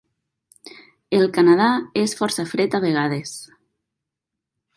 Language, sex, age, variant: Catalan, female, 30-39, Nord-Occidental